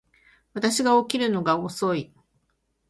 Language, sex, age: Japanese, female, 50-59